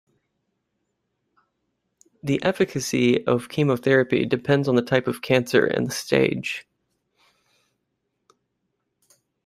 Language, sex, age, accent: English, male, 19-29, United States English